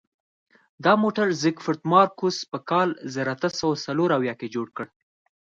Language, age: Pashto, under 19